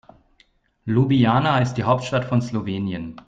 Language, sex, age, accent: German, male, 30-39, Deutschland Deutsch